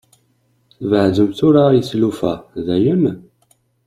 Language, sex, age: Kabyle, male, 30-39